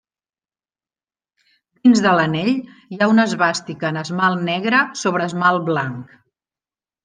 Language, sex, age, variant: Catalan, female, 50-59, Central